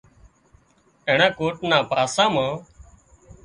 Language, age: Wadiyara Koli, 30-39